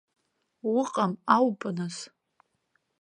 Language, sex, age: Abkhazian, female, 19-29